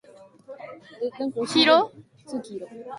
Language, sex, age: English, female, 19-29